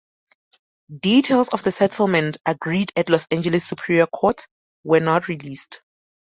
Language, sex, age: English, female, 19-29